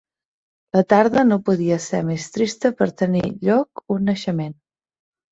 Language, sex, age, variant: Catalan, female, 30-39, Nord-Occidental